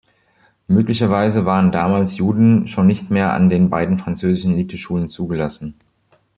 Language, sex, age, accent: German, male, 40-49, Deutschland Deutsch